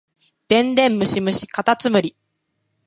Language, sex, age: Japanese, male, 19-29